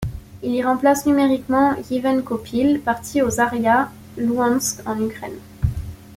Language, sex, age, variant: French, female, 19-29, Français de métropole